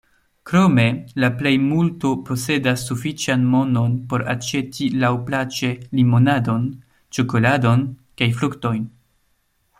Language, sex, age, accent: Esperanto, male, 19-29, Internacia